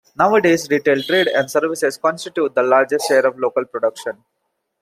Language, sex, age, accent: English, male, 19-29, India and South Asia (India, Pakistan, Sri Lanka)